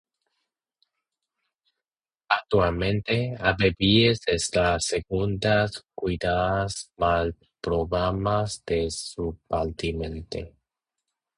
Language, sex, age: Spanish, male, 19-29